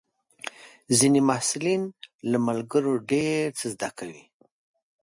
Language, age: Pashto, 40-49